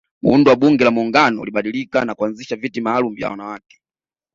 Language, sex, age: Swahili, male, 19-29